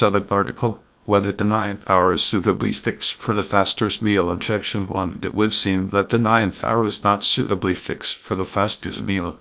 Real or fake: fake